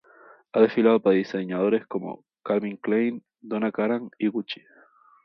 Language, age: Spanish, 19-29